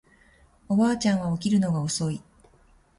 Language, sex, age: Japanese, female, 40-49